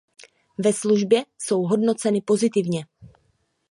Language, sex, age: Czech, female, 30-39